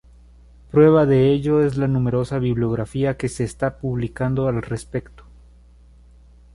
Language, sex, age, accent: Spanish, male, 19-29, América central